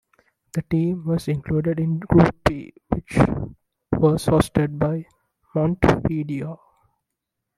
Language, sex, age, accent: English, male, 19-29, India and South Asia (India, Pakistan, Sri Lanka)